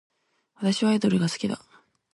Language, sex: Japanese, female